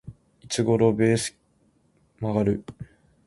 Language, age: Japanese, 19-29